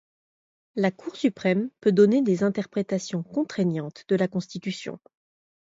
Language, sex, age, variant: French, female, 30-39, Français de métropole